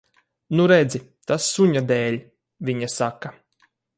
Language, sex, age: Latvian, male, 30-39